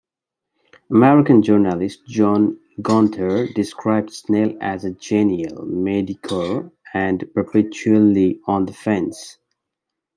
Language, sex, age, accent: English, male, 30-39, United States English